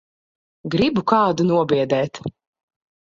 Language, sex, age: Latvian, female, 40-49